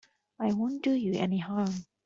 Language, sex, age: English, female, 19-29